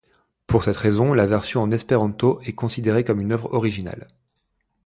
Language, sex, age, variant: French, male, 19-29, Français de métropole